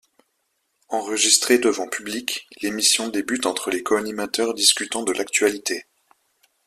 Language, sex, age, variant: French, male, 19-29, Français de métropole